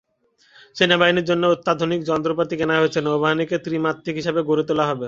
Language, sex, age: Bengali, male, 19-29